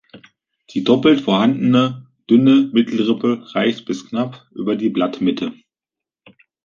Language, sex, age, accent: German, male, 30-39, Deutschland Deutsch